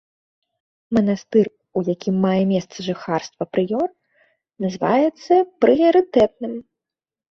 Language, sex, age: Belarusian, female, 19-29